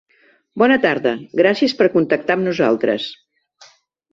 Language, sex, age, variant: Catalan, female, 70-79, Central